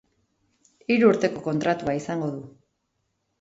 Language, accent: Basque, Erdialdekoa edo Nafarra (Gipuzkoa, Nafarroa)